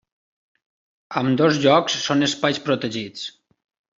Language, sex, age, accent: Catalan, male, 30-39, valencià